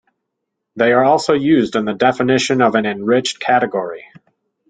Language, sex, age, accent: English, male, 30-39, United States English